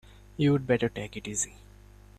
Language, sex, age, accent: English, male, 19-29, India and South Asia (India, Pakistan, Sri Lanka)